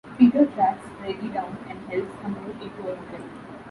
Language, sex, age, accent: English, female, 19-29, India and South Asia (India, Pakistan, Sri Lanka)